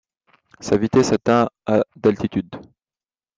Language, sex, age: French, female, 30-39